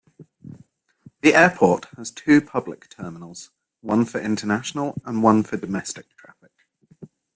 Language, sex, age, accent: English, male, 30-39, England English